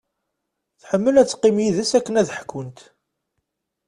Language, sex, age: Kabyle, male, 30-39